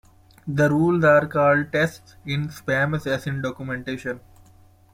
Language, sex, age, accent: English, male, 19-29, India and South Asia (India, Pakistan, Sri Lanka)